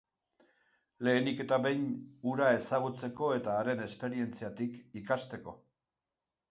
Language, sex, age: Basque, male, 60-69